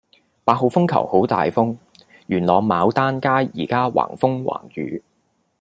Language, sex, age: Cantonese, male, 19-29